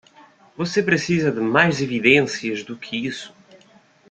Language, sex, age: Portuguese, male, 30-39